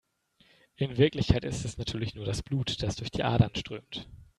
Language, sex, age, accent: German, male, 19-29, Deutschland Deutsch